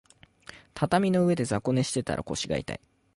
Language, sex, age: Japanese, male, 19-29